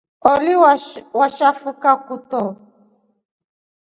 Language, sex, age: Rombo, female, 40-49